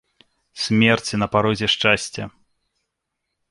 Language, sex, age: Belarusian, male, 30-39